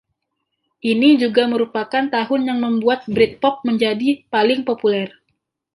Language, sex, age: Indonesian, female, 19-29